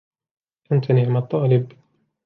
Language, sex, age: Arabic, male, 19-29